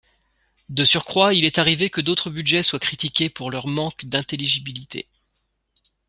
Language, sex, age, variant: French, male, 30-39, Français de métropole